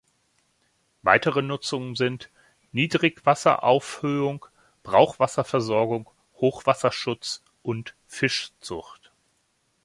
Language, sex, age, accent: German, male, 40-49, Deutschland Deutsch